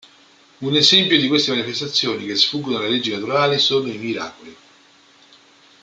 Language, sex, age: Italian, male, 40-49